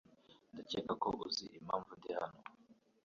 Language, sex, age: Kinyarwanda, male, 19-29